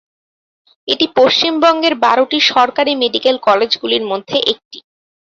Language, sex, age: Bengali, female, 19-29